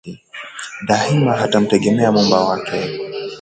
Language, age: Swahili, 19-29